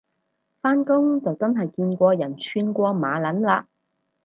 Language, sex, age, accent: Cantonese, female, 30-39, 广州音